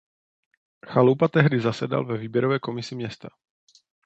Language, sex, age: Czech, male, 30-39